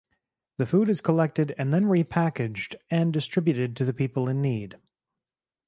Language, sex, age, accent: English, male, 30-39, Canadian English